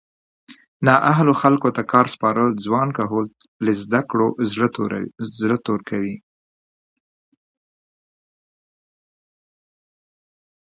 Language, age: Pashto, 50-59